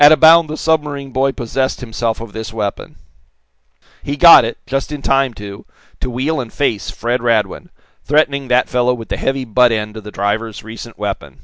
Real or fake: real